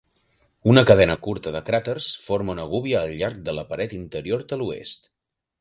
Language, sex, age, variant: Catalan, male, 19-29, Nord-Occidental